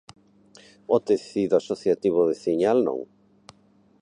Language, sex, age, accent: Galician, male, 50-59, Normativo (estándar)